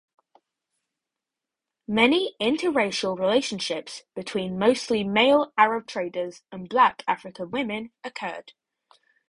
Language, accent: English, England English